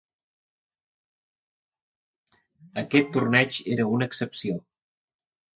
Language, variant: Catalan, Central